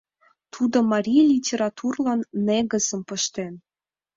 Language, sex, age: Mari, female, 19-29